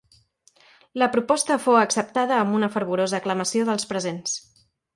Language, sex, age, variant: Catalan, male, 30-39, Central